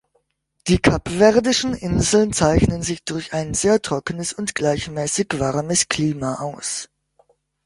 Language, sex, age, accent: German, male, under 19, Deutschland Deutsch